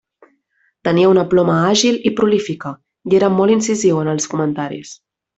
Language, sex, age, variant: Catalan, female, 19-29, Central